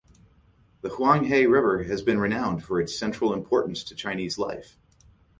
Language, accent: English, United States English